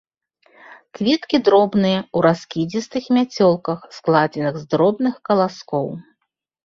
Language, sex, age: Belarusian, female, 50-59